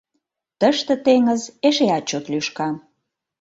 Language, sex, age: Mari, female, 40-49